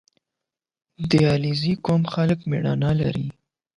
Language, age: Pashto, 19-29